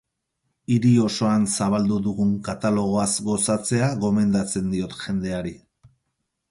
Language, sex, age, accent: Basque, male, 40-49, Mendebalekoa (Araba, Bizkaia, Gipuzkoako mendebaleko herri batzuk)